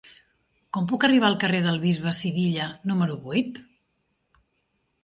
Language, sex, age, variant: Catalan, female, 40-49, Central